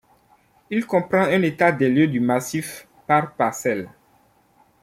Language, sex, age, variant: French, male, 30-39, Français d'Afrique subsaharienne et des îles africaines